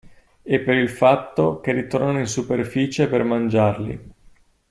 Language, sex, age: Italian, male, 30-39